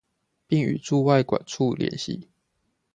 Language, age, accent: Chinese, 19-29, 出生地：彰化縣